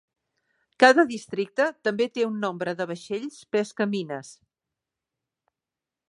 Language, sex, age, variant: Catalan, female, 60-69, Central